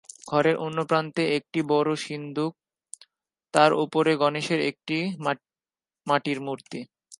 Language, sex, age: Bengali, male, 19-29